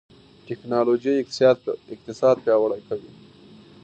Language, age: Pashto, 30-39